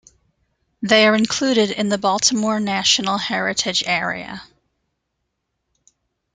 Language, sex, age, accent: English, female, 50-59, United States English